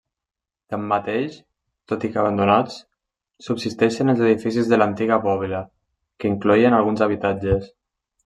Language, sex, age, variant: Catalan, male, 19-29, Nord-Occidental